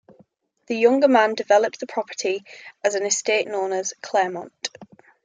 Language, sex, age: English, female, 19-29